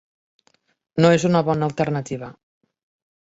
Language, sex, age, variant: Catalan, female, 50-59, Central